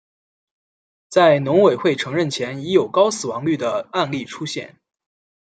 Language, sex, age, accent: Chinese, male, 19-29, 出生地：辽宁省